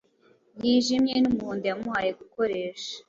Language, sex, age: Kinyarwanda, female, 19-29